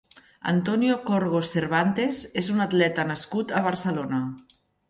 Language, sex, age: Catalan, female, 50-59